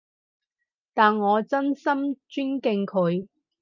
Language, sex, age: Cantonese, female, 30-39